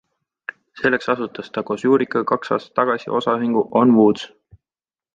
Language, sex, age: Estonian, male, 19-29